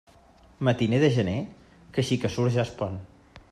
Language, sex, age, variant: Catalan, male, 30-39, Central